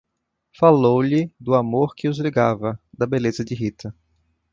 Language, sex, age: Portuguese, male, 19-29